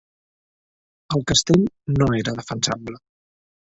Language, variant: Catalan, Central